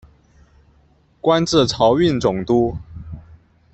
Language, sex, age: Chinese, male, 30-39